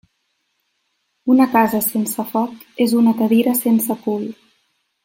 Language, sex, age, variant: Catalan, female, 19-29, Central